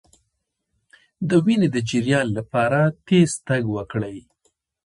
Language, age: Pashto, 30-39